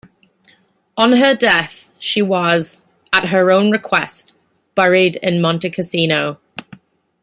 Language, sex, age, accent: English, female, 30-39, England English